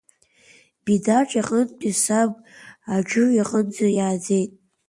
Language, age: Abkhazian, under 19